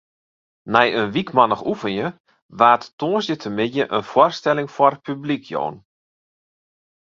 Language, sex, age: Western Frisian, male, 40-49